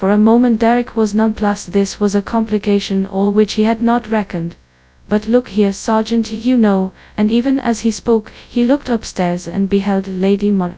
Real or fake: fake